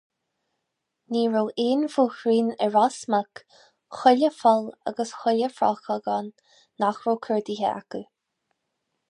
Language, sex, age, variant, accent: Irish, female, 19-29, Gaeilge Uladh, Cainteoir líofa, ní ó dhúchas